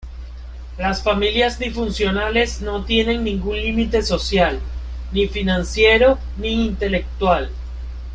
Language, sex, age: Spanish, male, 19-29